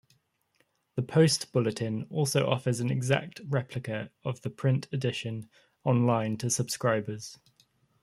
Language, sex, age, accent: English, male, 19-29, England English